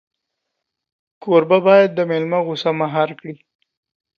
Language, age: Pashto, 30-39